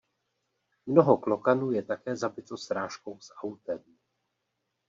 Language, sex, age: Czech, male, 40-49